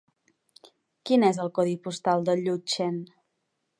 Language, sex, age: Catalan, female, 30-39